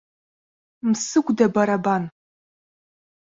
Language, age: Abkhazian, 19-29